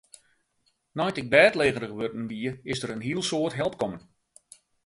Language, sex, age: Western Frisian, male, 50-59